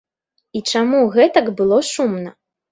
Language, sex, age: Belarusian, female, 19-29